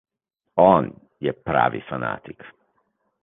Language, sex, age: Slovenian, male, 40-49